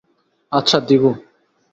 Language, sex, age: Bengali, male, 19-29